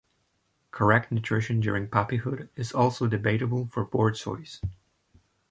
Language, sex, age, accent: English, male, 19-29, United States English